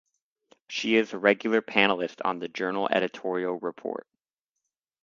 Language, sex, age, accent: English, male, 19-29, United States English